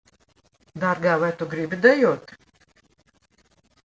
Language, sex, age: Latvian, female, 50-59